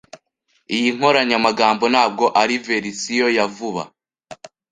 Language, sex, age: Kinyarwanda, male, under 19